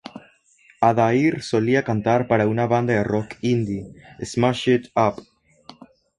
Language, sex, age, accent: Spanish, male, under 19, Andino-Pacífico: Colombia, Perú, Ecuador, oeste de Bolivia y Venezuela andina